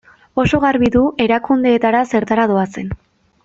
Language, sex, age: Basque, female, 19-29